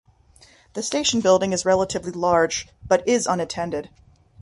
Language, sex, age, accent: English, female, 30-39, United States English